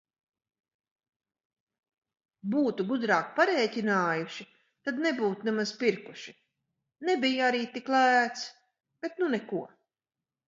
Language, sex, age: Latvian, female, 50-59